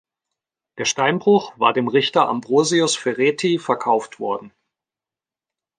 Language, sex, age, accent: German, male, 40-49, Deutschland Deutsch